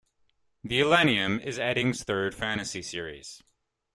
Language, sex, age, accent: English, male, 19-29, Canadian English